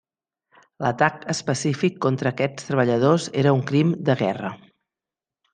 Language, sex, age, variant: Catalan, female, 40-49, Central